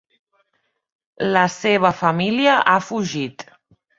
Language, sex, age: Catalan, female, 19-29